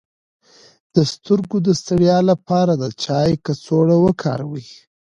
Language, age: Pashto, 30-39